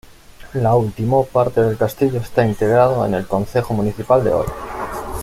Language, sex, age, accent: Spanish, male, 30-39, España: Norte peninsular (Asturias, Castilla y León, Cantabria, País Vasco, Navarra, Aragón, La Rioja, Guadalajara, Cuenca)